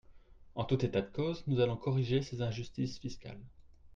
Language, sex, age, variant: French, male, 30-39, Français de métropole